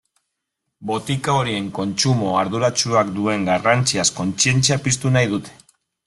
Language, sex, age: Basque, male, 30-39